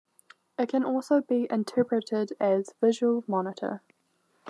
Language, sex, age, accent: English, female, 19-29, New Zealand English